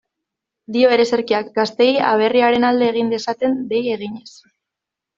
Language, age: Basque, 19-29